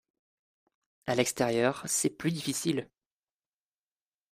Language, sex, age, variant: French, male, 19-29, Français de métropole